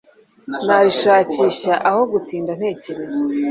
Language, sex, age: Kinyarwanda, female, 30-39